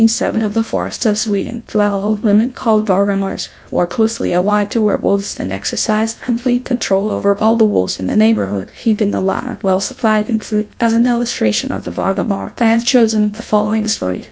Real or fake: fake